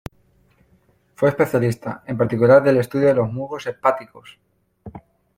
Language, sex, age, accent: Spanish, male, 30-39, España: Centro-Sur peninsular (Madrid, Toledo, Castilla-La Mancha)